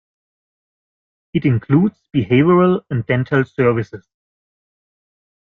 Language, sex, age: English, male, 40-49